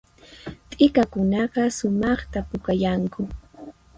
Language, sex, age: Puno Quechua, female, 19-29